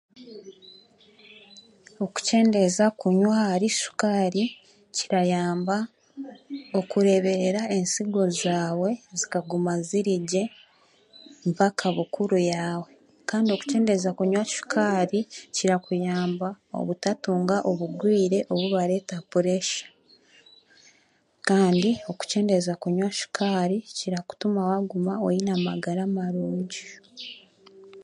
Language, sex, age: Chiga, female, 19-29